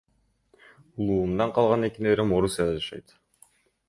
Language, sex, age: Kyrgyz, male, under 19